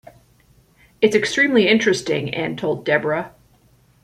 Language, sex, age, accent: English, female, 19-29, United States English